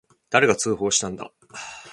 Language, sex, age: Japanese, male, 30-39